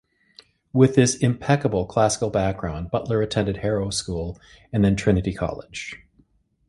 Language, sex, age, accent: English, male, 50-59, United States English